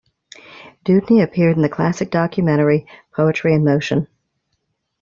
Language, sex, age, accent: English, female, 50-59, United States English